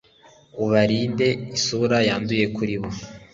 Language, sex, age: Kinyarwanda, male, 19-29